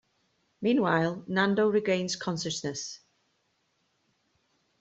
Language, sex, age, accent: English, female, 40-49, Welsh English